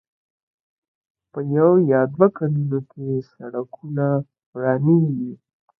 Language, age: Pashto, 30-39